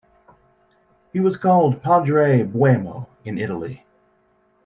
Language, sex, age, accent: English, male, 40-49, United States English